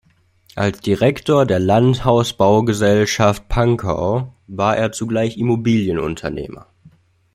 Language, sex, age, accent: German, male, 19-29, Deutschland Deutsch